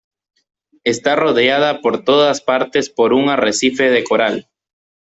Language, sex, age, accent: Spanish, male, 19-29, Andino-Pacífico: Colombia, Perú, Ecuador, oeste de Bolivia y Venezuela andina